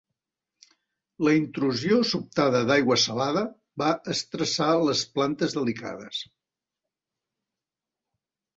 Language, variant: Catalan, Central